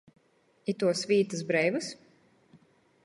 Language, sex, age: Latgalian, female, 30-39